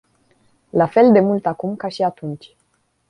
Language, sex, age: Romanian, female, 19-29